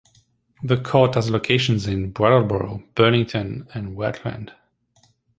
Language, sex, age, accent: English, male, 19-29, Canadian English